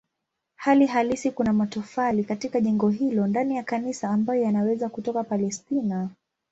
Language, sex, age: Swahili, female, 19-29